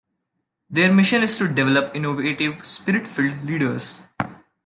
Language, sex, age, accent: English, male, 19-29, India and South Asia (India, Pakistan, Sri Lanka)